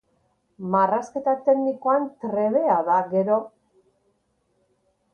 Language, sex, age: Basque, female, 60-69